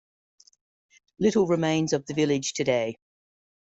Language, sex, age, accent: English, female, 50-59, Australian English